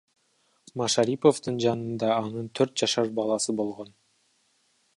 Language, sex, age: Kyrgyz, male, 19-29